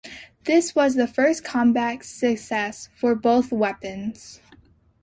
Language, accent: English, United States English